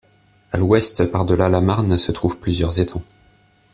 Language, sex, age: French, male, 19-29